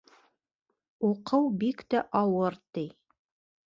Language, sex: Bashkir, female